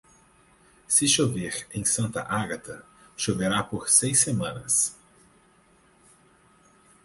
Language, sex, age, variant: Portuguese, male, 30-39, Portuguese (Brasil)